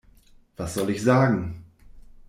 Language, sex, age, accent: German, male, 40-49, Deutschland Deutsch